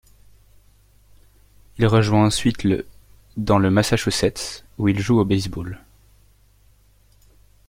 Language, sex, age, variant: French, male, 19-29, Français de métropole